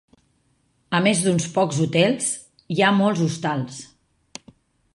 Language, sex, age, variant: Catalan, female, 40-49, Septentrional